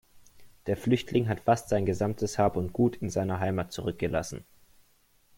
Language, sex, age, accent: German, male, 19-29, Deutschland Deutsch